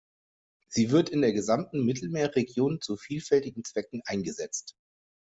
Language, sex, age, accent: German, male, 40-49, Deutschland Deutsch